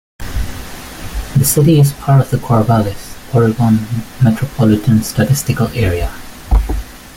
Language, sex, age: English, male, 19-29